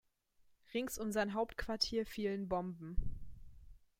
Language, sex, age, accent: German, female, 19-29, Deutschland Deutsch